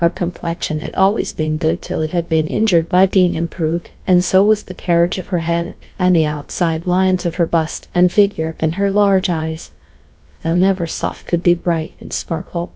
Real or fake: fake